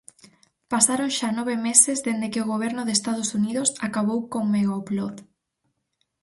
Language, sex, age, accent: Galician, female, 19-29, Normativo (estándar)